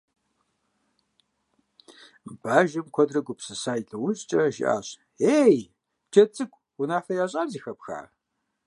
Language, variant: Kabardian, Адыгэбзэ (Къэбэрдей, Кирил, псоми зэдай)